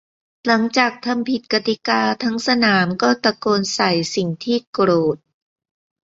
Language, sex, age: Thai, female, 50-59